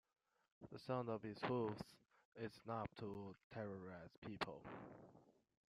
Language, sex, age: English, male, 30-39